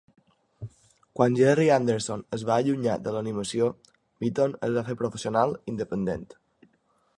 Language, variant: Catalan, Balear